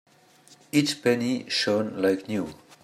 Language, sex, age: English, male, 40-49